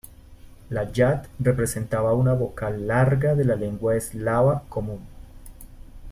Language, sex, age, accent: Spanish, male, 30-39, Caribe: Cuba, Venezuela, Puerto Rico, República Dominicana, Panamá, Colombia caribeña, México caribeño, Costa del golfo de México